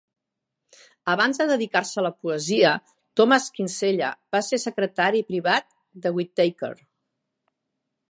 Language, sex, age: Catalan, female, 50-59